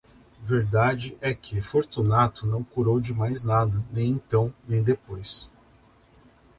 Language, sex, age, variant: Portuguese, male, 40-49, Portuguese (Brasil)